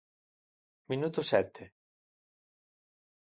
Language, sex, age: Galician, male, 50-59